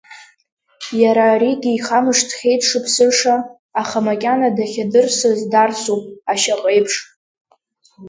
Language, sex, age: Abkhazian, female, under 19